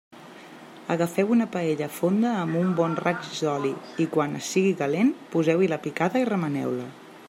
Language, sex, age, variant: Catalan, female, 30-39, Central